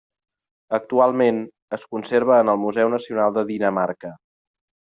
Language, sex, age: Catalan, male, 40-49